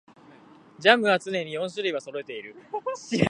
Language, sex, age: Japanese, male, 19-29